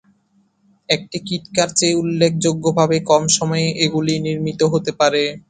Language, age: Bengali, 19-29